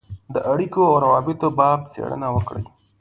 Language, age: Pashto, 19-29